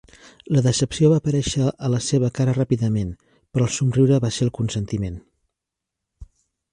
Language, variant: Catalan, Central